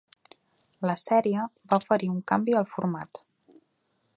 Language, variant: Catalan, Central